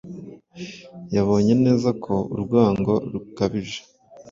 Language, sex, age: Kinyarwanda, male, 19-29